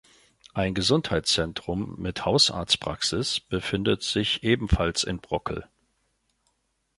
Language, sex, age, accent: German, male, 40-49, Deutschland Deutsch